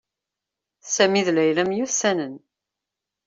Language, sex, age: Kabyle, female, 30-39